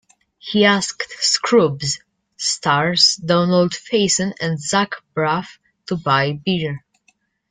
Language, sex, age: English, male, under 19